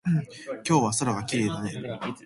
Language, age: Japanese, 19-29